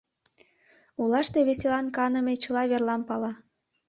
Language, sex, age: Mari, female, under 19